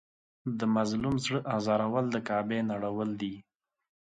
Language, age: Pashto, 30-39